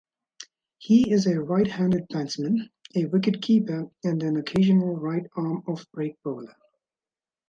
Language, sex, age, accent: English, male, 19-29, England English